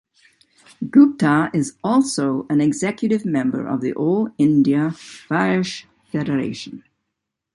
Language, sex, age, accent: English, female, 70-79, United States English